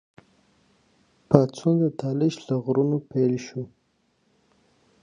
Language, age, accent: Pashto, 19-29, کندهاری لهجه